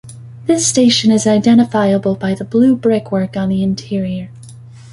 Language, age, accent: English, 19-29, United States English